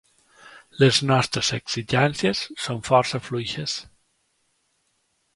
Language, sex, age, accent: Catalan, male, 30-39, valencià